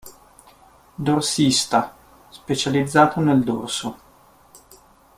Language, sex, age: Italian, male, 30-39